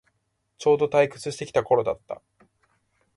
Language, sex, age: Japanese, male, 19-29